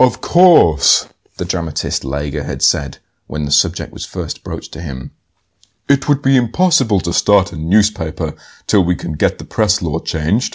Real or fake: real